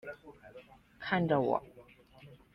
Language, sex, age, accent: Chinese, female, 30-39, 出生地：河北省